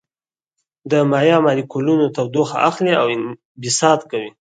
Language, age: Pashto, 19-29